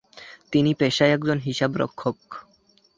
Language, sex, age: Bengali, male, under 19